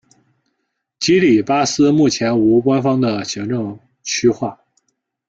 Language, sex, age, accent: Chinese, male, 19-29, 出生地：河南省